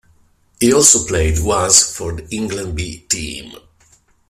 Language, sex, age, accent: English, male, 50-59, England English